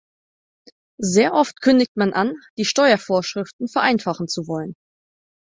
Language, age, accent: German, 19-29, Deutschland Deutsch